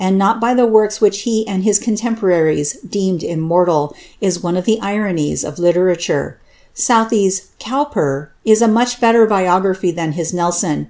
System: none